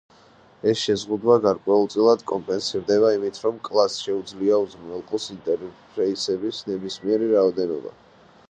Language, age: Georgian, 19-29